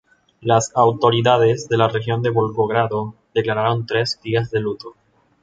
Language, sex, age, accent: Spanish, male, 19-29, Caribe: Cuba, Venezuela, Puerto Rico, República Dominicana, Panamá, Colombia caribeña, México caribeño, Costa del golfo de México